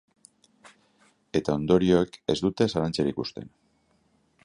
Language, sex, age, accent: Basque, male, 40-49, Mendebalekoa (Araba, Bizkaia, Gipuzkoako mendebaleko herri batzuk)